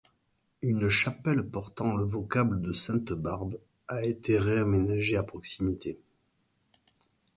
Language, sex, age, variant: French, male, 50-59, Français de métropole